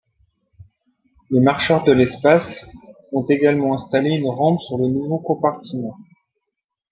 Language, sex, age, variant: French, male, 30-39, Français de métropole